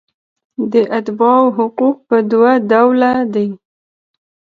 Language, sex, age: Pashto, female, 19-29